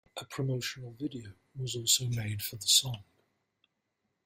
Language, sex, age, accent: English, male, 50-59, England English